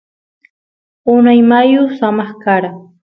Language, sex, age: Santiago del Estero Quichua, female, 19-29